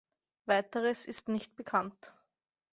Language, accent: German, Österreichisches Deutsch